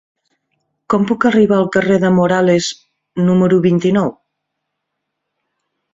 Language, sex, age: Catalan, female, 40-49